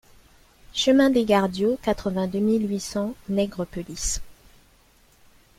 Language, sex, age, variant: French, female, 19-29, Français de métropole